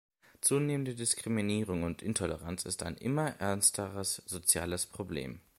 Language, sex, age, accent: German, male, under 19, Deutschland Deutsch